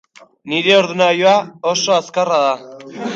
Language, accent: Basque, Erdialdekoa edo Nafarra (Gipuzkoa, Nafarroa)